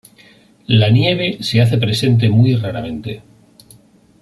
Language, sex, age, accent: Spanish, male, 50-59, España: Norte peninsular (Asturias, Castilla y León, Cantabria, País Vasco, Navarra, Aragón, La Rioja, Guadalajara, Cuenca)